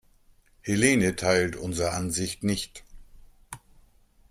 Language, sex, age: German, male, 50-59